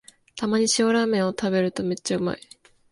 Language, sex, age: Japanese, female, 19-29